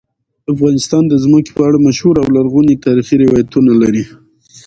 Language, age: Pashto, 19-29